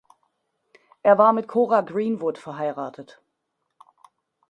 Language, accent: German, Deutschland Deutsch